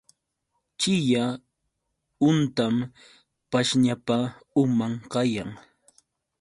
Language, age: Yauyos Quechua, 30-39